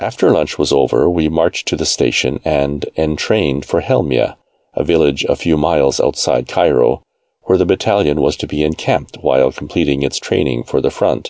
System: none